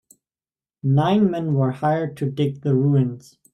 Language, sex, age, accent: English, male, 19-29, United States English